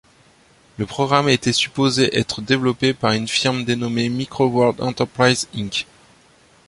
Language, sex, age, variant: French, male, 30-39, Français de métropole